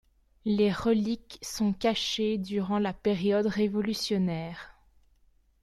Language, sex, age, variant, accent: French, female, 19-29, Français d'Europe, Français de Belgique